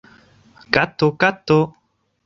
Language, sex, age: Esperanto, male, 19-29